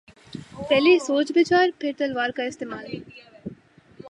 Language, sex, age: Urdu, female, 19-29